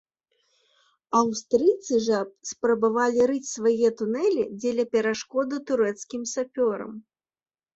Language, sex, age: Belarusian, female, 30-39